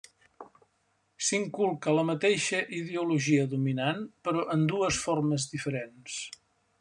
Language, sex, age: Catalan, male, 70-79